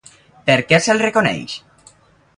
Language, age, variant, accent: Catalan, under 19, Valencià septentrional, valencià